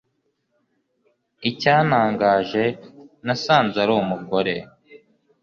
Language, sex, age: Kinyarwanda, male, 19-29